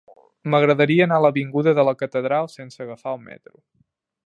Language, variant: Catalan, Central